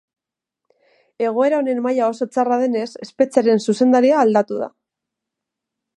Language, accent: Basque, Mendebalekoa (Araba, Bizkaia, Gipuzkoako mendebaleko herri batzuk)